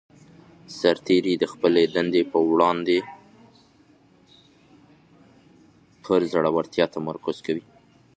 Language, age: Pashto, 30-39